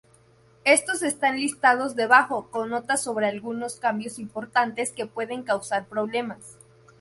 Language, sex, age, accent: Spanish, female, 19-29, México